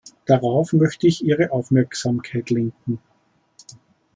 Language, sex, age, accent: German, male, 40-49, Österreichisches Deutsch